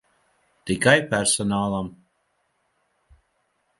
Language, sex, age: Latvian, male, 30-39